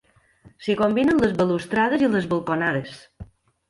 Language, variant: Catalan, Balear